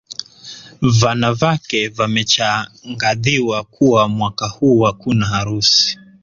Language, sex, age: Swahili, male, 30-39